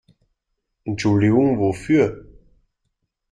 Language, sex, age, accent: German, male, 30-39, Österreichisches Deutsch